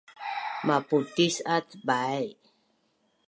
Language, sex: Bunun, female